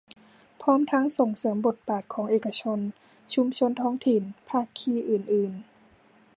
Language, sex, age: Thai, female, 19-29